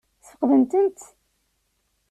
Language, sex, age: Kabyle, female, 19-29